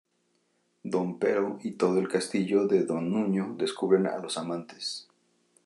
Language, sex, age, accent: Spanish, male, 40-49, México